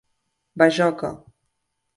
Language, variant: Catalan, Central